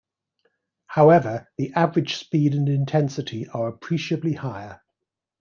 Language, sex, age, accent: English, male, 50-59, England English